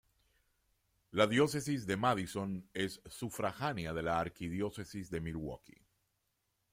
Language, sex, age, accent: Spanish, male, 60-69, Caribe: Cuba, Venezuela, Puerto Rico, República Dominicana, Panamá, Colombia caribeña, México caribeño, Costa del golfo de México